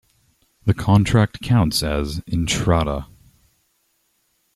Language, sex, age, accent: English, male, 19-29, United States English